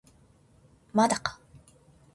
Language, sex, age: Japanese, female, 19-29